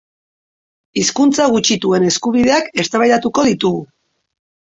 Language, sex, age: Basque, female, 40-49